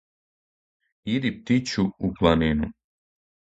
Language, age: Serbian, 19-29